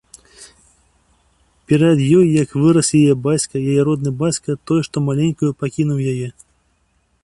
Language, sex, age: Belarusian, male, 40-49